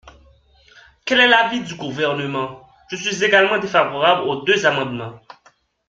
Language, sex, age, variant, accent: French, male, 19-29, Français d'Amérique du Nord, Français du Canada